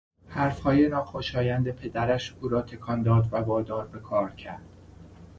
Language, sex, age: Persian, male, 30-39